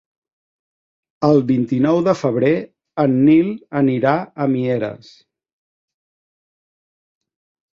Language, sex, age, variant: Catalan, male, 50-59, Central